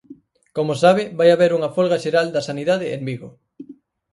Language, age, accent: Galician, 19-29, Atlántico (seseo e gheada)